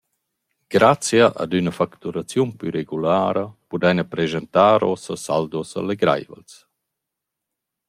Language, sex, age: Romansh, male, 40-49